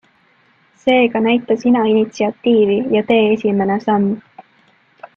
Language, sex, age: Estonian, female, 19-29